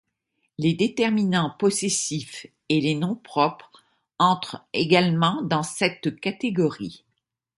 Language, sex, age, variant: French, female, 70-79, Français de métropole